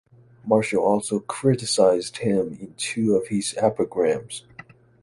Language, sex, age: English, male, 19-29